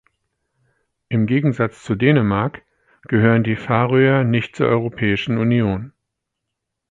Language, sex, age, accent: German, male, 40-49, Deutschland Deutsch